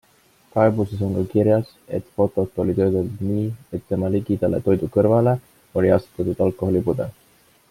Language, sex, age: Estonian, male, 19-29